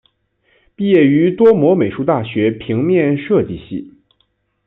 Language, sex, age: Chinese, male, 19-29